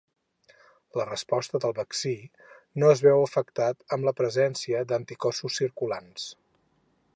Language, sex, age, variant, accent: Catalan, male, 50-59, Central, central